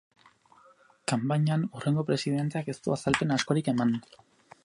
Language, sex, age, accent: Basque, male, 19-29, Erdialdekoa edo Nafarra (Gipuzkoa, Nafarroa)